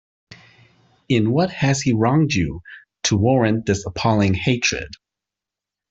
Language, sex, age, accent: English, male, 30-39, United States English